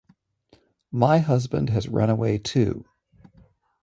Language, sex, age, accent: English, male, 50-59, United States English